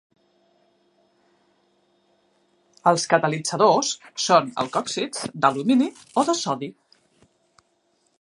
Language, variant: Catalan, Central